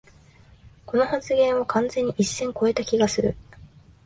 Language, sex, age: Japanese, female, 19-29